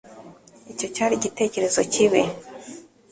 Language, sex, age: Kinyarwanda, female, 19-29